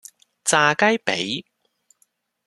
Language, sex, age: Cantonese, male, 30-39